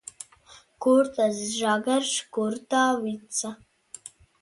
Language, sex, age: Latvian, female, 30-39